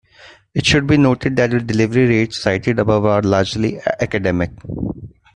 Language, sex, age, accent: English, male, 19-29, India and South Asia (India, Pakistan, Sri Lanka)